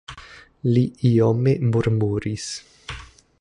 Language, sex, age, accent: Esperanto, male, 19-29, Internacia